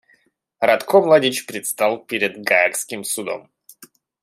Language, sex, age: Russian, male, 19-29